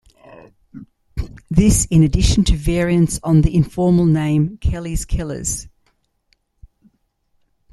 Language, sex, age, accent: English, female, 60-69, Australian English